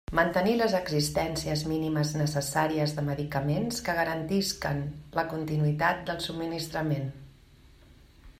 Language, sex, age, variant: Catalan, female, 50-59, Central